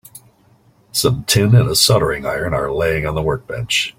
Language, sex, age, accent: English, male, 40-49, United States English